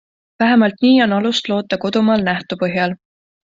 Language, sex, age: Estonian, female, 19-29